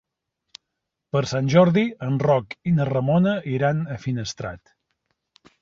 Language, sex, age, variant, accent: Catalan, male, 30-39, Central, Empordanès